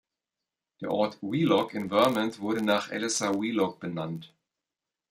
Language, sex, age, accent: German, male, 40-49, Deutschland Deutsch